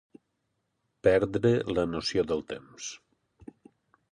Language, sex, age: Catalan, male, 50-59